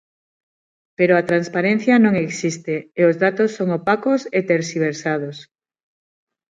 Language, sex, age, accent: Galician, female, 30-39, Normativo (estándar); Neofalante